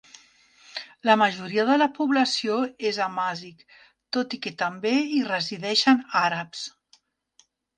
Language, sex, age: Catalan, female, 50-59